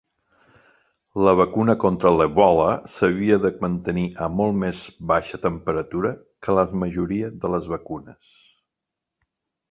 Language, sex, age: Catalan, male, 60-69